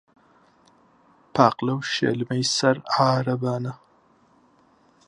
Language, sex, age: Central Kurdish, male, 19-29